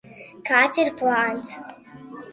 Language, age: Latvian, 60-69